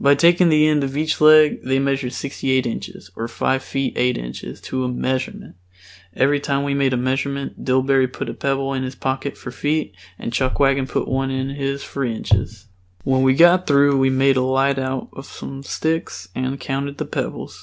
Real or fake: real